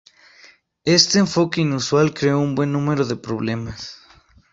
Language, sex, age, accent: Spanish, male, 19-29, México